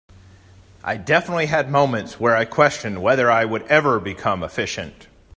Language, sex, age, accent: English, male, 30-39, United States English